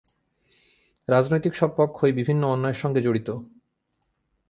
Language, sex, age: Bengali, male, 19-29